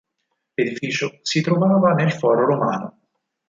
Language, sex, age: Italian, male, 30-39